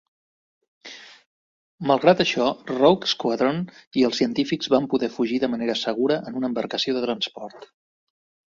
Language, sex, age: Catalan, male, 40-49